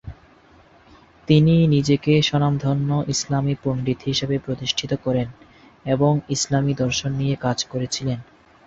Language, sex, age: Bengali, male, 19-29